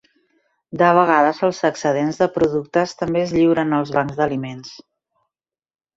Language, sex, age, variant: Catalan, female, 40-49, Central